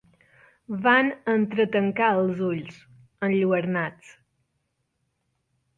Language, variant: Catalan, Balear